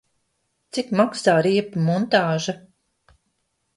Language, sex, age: Latvian, female, 60-69